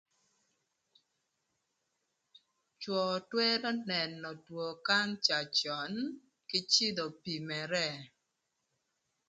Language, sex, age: Thur, female, 30-39